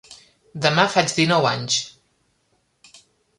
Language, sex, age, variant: Catalan, female, 40-49, Central